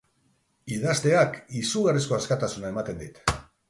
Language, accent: Basque, Mendebalekoa (Araba, Bizkaia, Gipuzkoako mendebaleko herri batzuk)